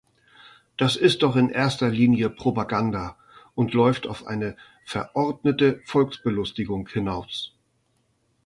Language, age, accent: German, 50-59, Deutschland Deutsch